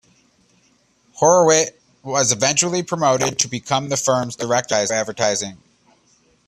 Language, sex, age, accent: English, male, 30-39, United States English